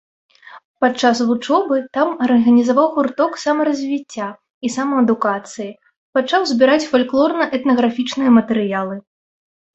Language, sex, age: Belarusian, female, 30-39